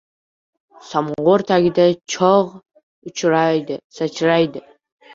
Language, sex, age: Uzbek, male, under 19